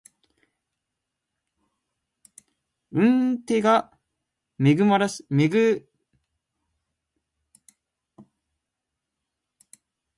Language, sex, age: Japanese, male, 19-29